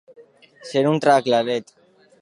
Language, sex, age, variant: Catalan, male, under 19, Alacantí